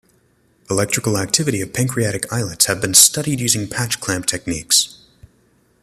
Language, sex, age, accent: English, male, 19-29, United States English